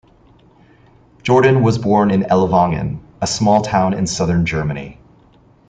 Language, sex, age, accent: English, male, 30-39, United States English